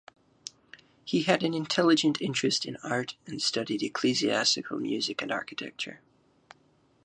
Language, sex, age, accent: English, male, under 19, United States English